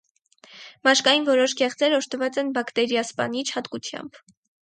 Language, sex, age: Armenian, female, under 19